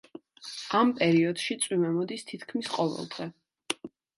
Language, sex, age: Georgian, female, 19-29